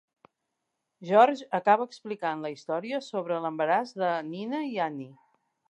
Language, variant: Catalan, Central